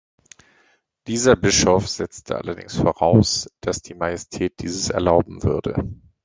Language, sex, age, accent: German, male, 50-59, Deutschland Deutsch